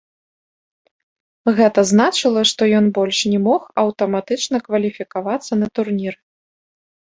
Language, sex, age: Belarusian, female, 19-29